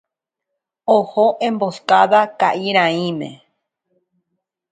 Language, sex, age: Guarani, female, 40-49